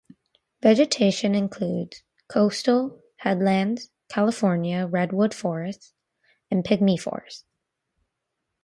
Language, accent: English, United States English